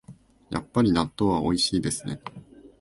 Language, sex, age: Japanese, male, 19-29